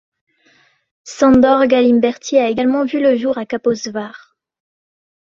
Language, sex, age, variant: French, female, 19-29, Français de métropole